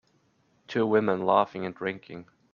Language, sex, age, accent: English, male, 19-29, United States English